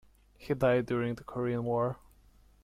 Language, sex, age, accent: English, male, under 19, United States English